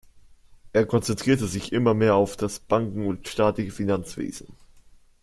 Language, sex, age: German, male, under 19